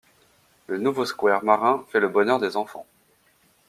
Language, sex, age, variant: French, male, 19-29, Français de métropole